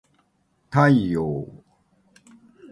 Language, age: Japanese, 60-69